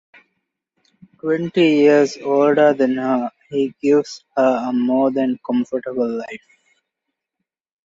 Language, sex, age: English, male, 19-29